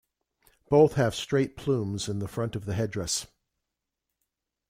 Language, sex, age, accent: English, male, 70-79, United States English